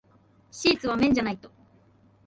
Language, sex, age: Japanese, female, 19-29